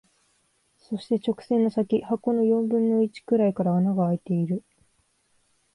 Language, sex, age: Japanese, female, 19-29